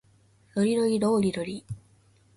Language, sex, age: Japanese, female, 19-29